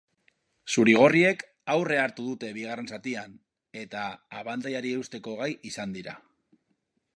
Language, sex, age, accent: Basque, male, 30-39, Mendebalekoa (Araba, Bizkaia, Gipuzkoako mendebaleko herri batzuk)